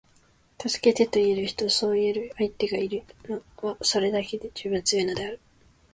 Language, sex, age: Japanese, female, 19-29